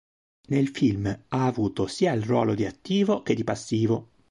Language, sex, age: Italian, male, 30-39